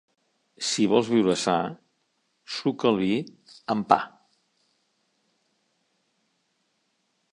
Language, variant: Catalan, Central